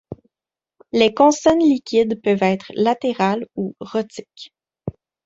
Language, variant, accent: French, Français d'Amérique du Nord, Français du Canada